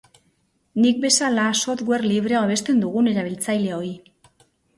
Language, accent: Basque, Mendebalekoa (Araba, Bizkaia, Gipuzkoako mendebaleko herri batzuk)